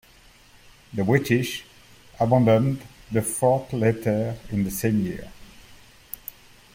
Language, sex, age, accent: English, male, 40-49, England English